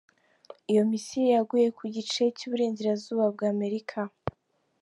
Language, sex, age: Kinyarwanda, female, 19-29